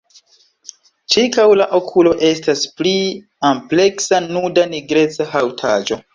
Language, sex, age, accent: Esperanto, male, 19-29, Internacia